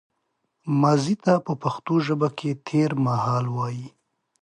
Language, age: Pashto, 30-39